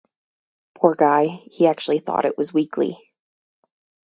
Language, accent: English, Canadian English